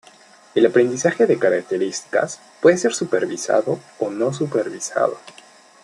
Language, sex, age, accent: Spanish, male, under 19, Andino-Pacífico: Colombia, Perú, Ecuador, oeste de Bolivia y Venezuela andina